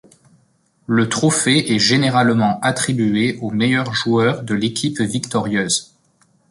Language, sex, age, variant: French, male, 30-39, Français de métropole